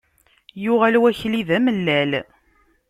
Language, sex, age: Kabyle, female, 30-39